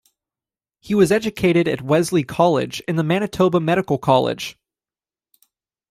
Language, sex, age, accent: English, male, 19-29, United States English